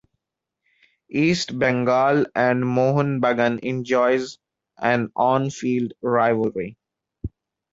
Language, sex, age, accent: English, male, 19-29, India and South Asia (India, Pakistan, Sri Lanka)